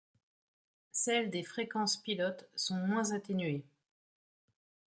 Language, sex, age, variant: French, female, 40-49, Français de métropole